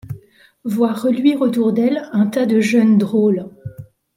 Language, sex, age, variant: French, female, 40-49, Français de métropole